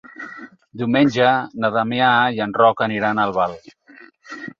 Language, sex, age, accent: Catalan, male, 50-59, Barcelonès